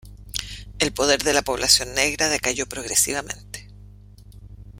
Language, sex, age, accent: Spanish, female, 50-59, Chileno: Chile, Cuyo